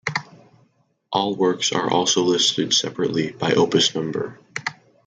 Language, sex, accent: English, male, United States English